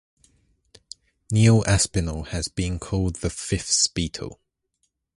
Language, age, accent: English, 19-29, England English